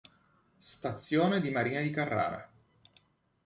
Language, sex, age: Italian, male, 40-49